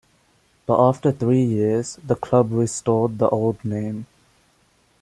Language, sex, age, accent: English, male, under 19, England English